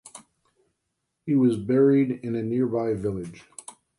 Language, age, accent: English, 50-59, United States English